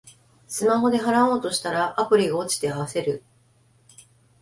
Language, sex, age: Japanese, female, 50-59